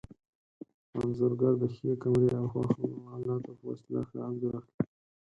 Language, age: Pashto, 19-29